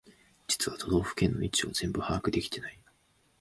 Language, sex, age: Japanese, male, 19-29